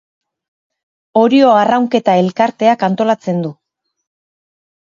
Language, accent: Basque, Erdialdekoa edo Nafarra (Gipuzkoa, Nafarroa)